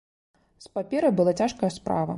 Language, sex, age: Belarusian, female, 30-39